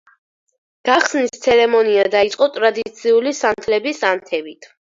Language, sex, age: Georgian, female, under 19